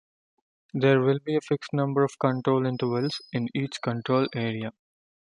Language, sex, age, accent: English, male, 19-29, India and South Asia (India, Pakistan, Sri Lanka)